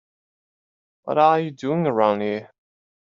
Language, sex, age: English, male, 19-29